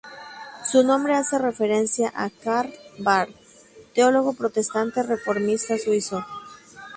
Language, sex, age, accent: Spanish, female, 30-39, México